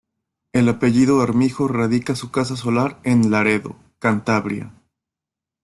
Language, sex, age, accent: Spanish, male, 19-29, México